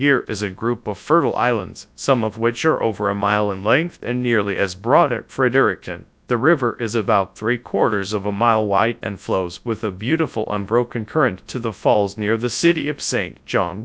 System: TTS, GradTTS